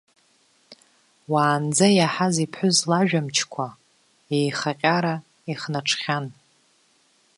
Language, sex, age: Abkhazian, female, 19-29